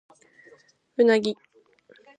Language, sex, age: Japanese, female, 19-29